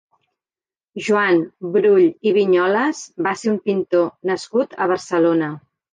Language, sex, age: Catalan, female, 50-59